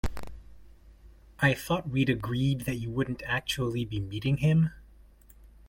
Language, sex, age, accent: English, male, 19-29, United States English